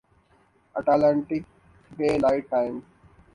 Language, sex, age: Urdu, male, 19-29